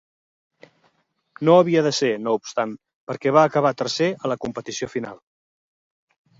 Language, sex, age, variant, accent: Catalan, male, 40-49, Central, central